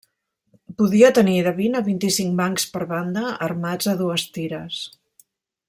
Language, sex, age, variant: Catalan, female, 50-59, Central